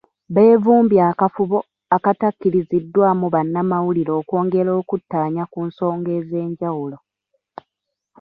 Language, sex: Ganda, female